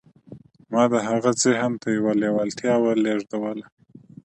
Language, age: Pashto, 30-39